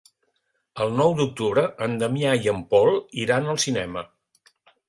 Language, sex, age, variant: Catalan, male, 60-69, Central